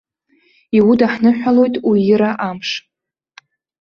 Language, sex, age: Abkhazian, female, 19-29